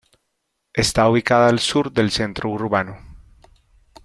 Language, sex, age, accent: Spanish, male, 30-39, Caribe: Cuba, Venezuela, Puerto Rico, República Dominicana, Panamá, Colombia caribeña, México caribeño, Costa del golfo de México